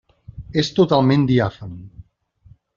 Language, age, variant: Catalan, 40-49, Central